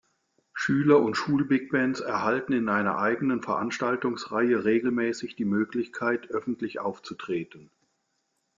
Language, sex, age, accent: German, male, 60-69, Deutschland Deutsch